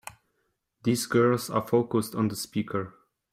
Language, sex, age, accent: English, male, 19-29, United States English